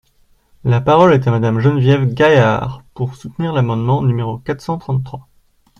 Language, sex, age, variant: French, male, 19-29, Français de métropole